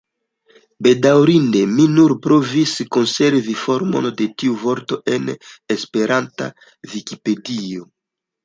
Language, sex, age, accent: Esperanto, male, 19-29, Internacia